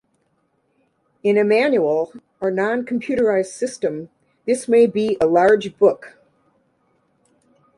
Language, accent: English, United States English